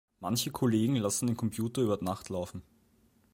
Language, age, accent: German, 19-29, Österreichisches Deutsch